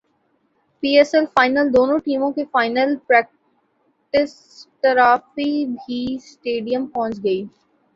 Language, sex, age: Urdu, female, 19-29